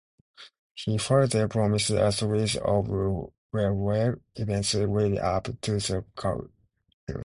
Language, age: English, 19-29